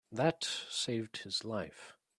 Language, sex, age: English, male, 19-29